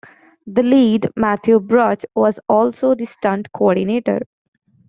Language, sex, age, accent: English, female, 19-29, United States English